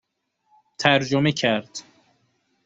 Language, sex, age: Persian, male, 19-29